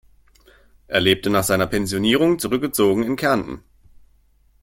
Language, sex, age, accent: German, male, 19-29, Deutschland Deutsch